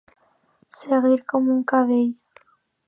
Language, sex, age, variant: Catalan, female, under 19, Alacantí